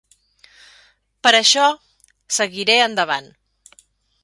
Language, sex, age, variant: Catalan, female, 40-49, Central